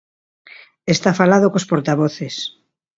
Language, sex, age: Galician, female, 60-69